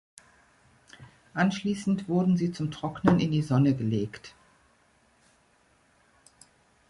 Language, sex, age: German, female, 50-59